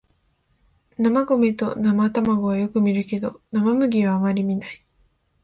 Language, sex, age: Japanese, female, 19-29